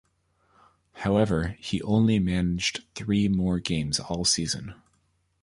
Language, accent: English, United States English